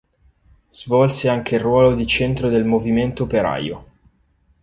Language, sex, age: Italian, male, 30-39